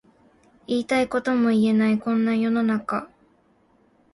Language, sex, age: Japanese, female, 19-29